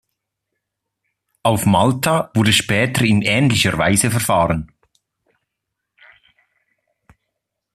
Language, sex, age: German, male, 30-39